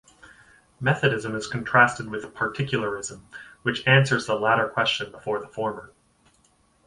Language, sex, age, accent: English, male, 30-39, Canadian English